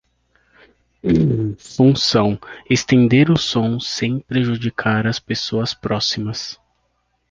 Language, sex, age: Portuguese, male, 30-39